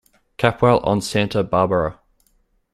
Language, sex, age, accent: English, male, 19-29, Australian English